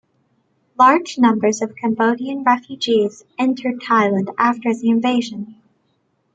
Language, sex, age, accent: English, female, 19-29, United States English